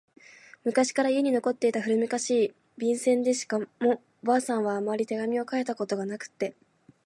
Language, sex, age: Japanese, female, 19-29